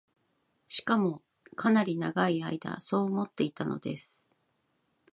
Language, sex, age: Japanese, female, 50-59